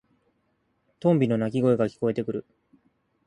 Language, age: Japanese, 19-29